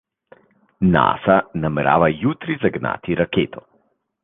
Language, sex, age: Slovenian, male, 40-49